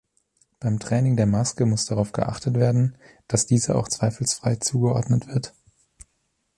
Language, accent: German, Deutschland Deutsch